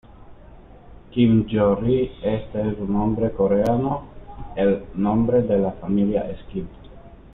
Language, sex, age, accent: Spanish, male, 30-39, España: Norte peninsular (Asturias, Castilla y León, Cantabria, País Vasco, Navarra, Aragón, La Rioja, Guadalajara, Cuenca)